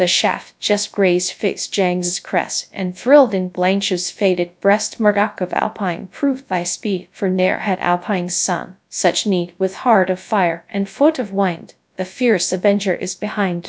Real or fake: fake